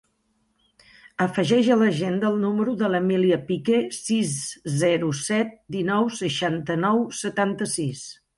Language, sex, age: Catalan, female, 60-69